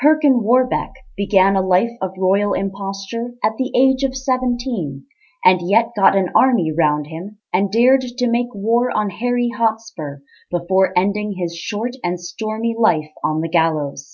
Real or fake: real